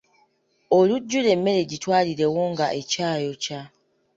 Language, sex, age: Ganda, female, 19-29